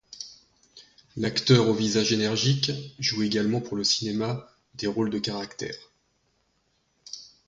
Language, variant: French, Français de métropole